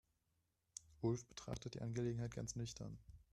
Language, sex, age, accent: German, male, 19-29, Deutschland Deutsch